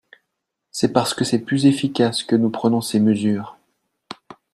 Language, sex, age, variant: French, male, 40-49, Français de métropole